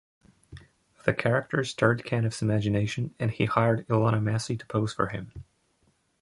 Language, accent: English, United States English